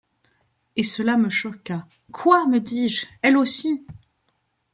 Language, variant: French, Français de métropole